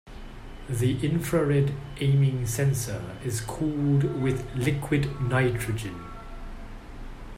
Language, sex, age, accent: English, male, 30-39, Singaporean English